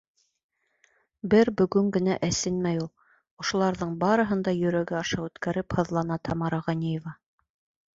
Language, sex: Bashkir, female